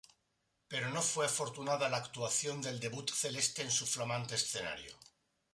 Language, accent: Spanish, España: Sur peninsular (Andalucia, Extremadura, Murcia)